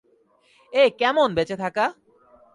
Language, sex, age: Bengali, male, 19-29